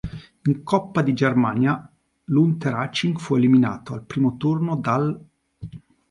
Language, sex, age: Italian, male, 40-49